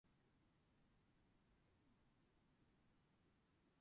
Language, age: English, 19-29